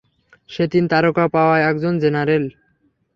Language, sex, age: Bengali, male, under 19